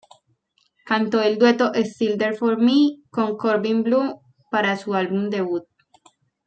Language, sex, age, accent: Spanish, female, 30-39, Andino-Pacífico: Colombia, Perú, Ecuador, oeste de Bolivia y Venezuela andina